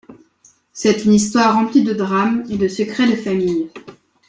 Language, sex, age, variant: French, male, under 19, Français de métropole